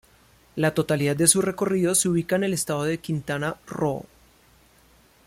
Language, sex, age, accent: Spanish, male, 30-39, Andino-Pacífico: Colombia, Perú, Ecuador, oeste de Bolivia y Venezuela andina